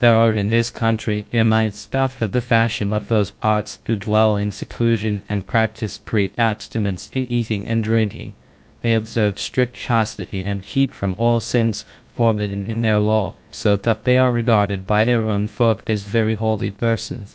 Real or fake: fake